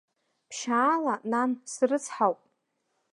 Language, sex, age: Abkhazian, female, 19-29